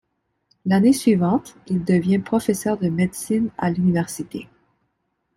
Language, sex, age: French, female, 30-39